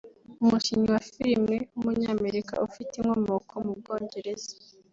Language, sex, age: Kinyarwanda, female, 19-29